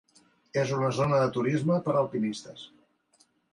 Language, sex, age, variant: Catalan, male, 40-49, Central